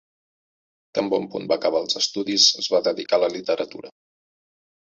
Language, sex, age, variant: Catalan, male, 30-39, Central